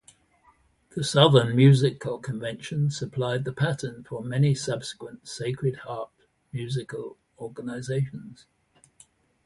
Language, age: English, 80-89